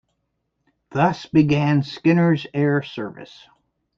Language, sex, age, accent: English, male, 70-79, United States English